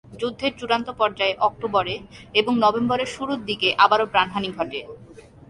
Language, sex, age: Bengali, female, 30-39